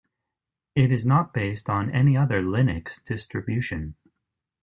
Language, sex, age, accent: English, male, 30-39, United States English